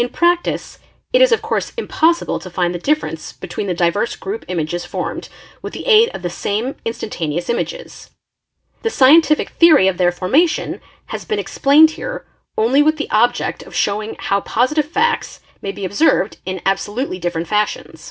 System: none